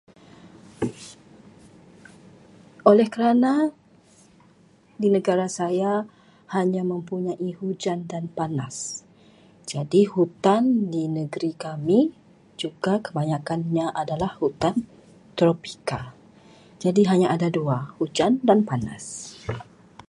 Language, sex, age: Malay, female, 40-49